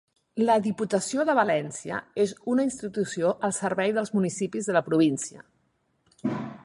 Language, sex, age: Catalan, female, 40-49